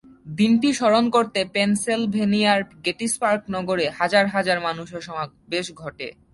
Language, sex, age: Bengali, male, under 19